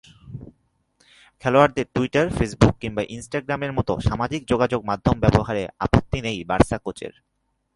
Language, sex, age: Bengali, male, 19-29